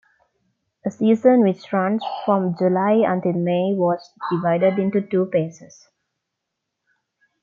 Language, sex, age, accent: English, female, 19-29, India and South Asia (India, Pakistan, Sri Lanka)